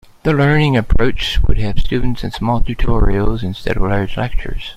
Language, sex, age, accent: English, male, 50-59, Canadian English